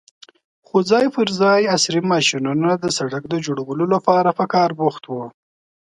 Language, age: Pashto, 19-29